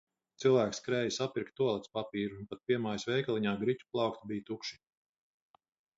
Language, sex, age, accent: Latvian, male, 50-59, Vidus dialekts